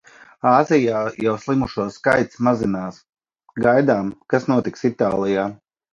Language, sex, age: Latvian, male, 40-49